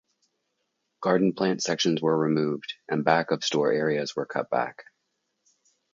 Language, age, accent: English, 40-49, United States English